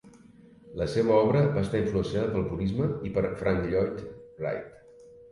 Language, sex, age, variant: Catalan, male, 50-59, Septentrional